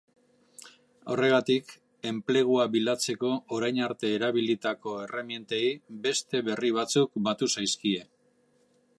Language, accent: Basque, Mendebalekoa (Araba, Bizkaia, Gipuzkoako mendebaleko herri batzuk)